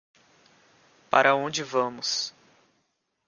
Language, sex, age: Portuguese, male, 19-29